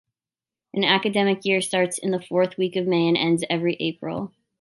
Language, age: English, 19-29